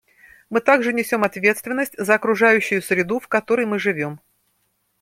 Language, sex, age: Russian, female, 50-59